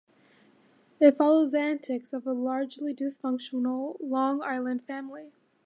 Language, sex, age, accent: English, female, under 19, United States English